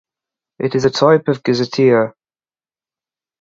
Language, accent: English, England English